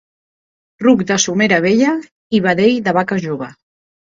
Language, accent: Catalan, Barceloní